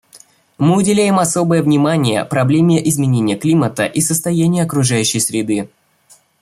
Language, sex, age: Russian, male, under 19